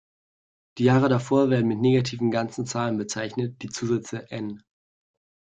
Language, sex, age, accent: German, male, 19-29, Deutschland Deutsch